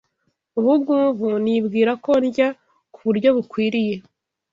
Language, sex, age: Kinyarwanda, female, 30-39